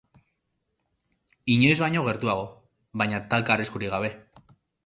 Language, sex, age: Basque, male, 19-29